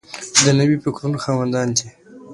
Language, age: Pashto, 19-29